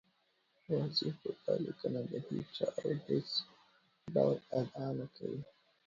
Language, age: Pashto, 19-29